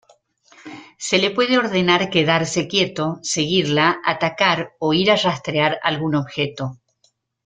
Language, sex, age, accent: Spanish, female, 60-69, Rioplatense: Argentina, Uruguay, este de Bolivia, Paraguay